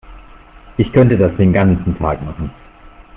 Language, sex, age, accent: German, male, 30-39, Deutschland Deutsch